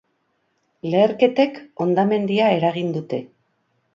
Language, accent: Basque, Erdialdekoa edo Nafarra (Gipuzkoa, Nafarroa)